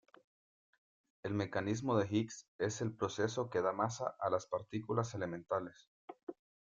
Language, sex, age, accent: Spanish, male, 30-39, América central